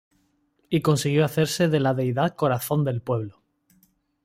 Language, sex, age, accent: Spanish, male, 30-39, España: Sur peninsular (Andalucia, Extremadura, Murcia)